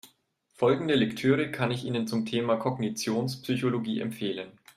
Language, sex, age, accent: German, male, 19-29, Deutschland Deutsch